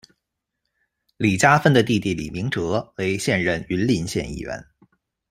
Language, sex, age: Chinese, male, 19-29